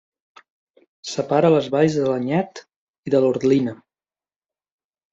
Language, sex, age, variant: Catalan, male, 40-49, Septentrional